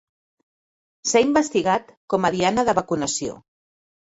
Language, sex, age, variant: Catalan, female, 50-59, Central